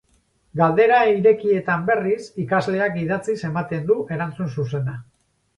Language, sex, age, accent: Basque, male, 50-59, Mendebalekoa (Araba, Bizkaia, Gipuzkoako mendebaleko herri batzuk)